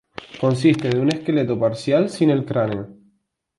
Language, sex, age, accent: Spanish, male, 19-29, España: Sur peninsular (Andalucia, Extremadura, Murcia)